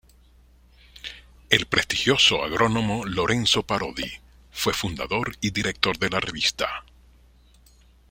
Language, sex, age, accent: Spanish, male, 50-59, Caribe: Cuba, Venezuela, Puerto Rico, República Dominicana, Panamá, Colombia caribeña, México caribeño, Costa del golfo de México